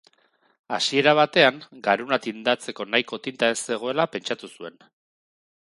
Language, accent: Basque, Erdialdekoa edo Nafarra (Gipuzkoa, Nafarroa)